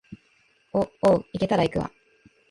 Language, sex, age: Japanese, female, 19-29